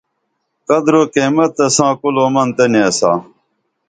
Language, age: Dameli, 50-59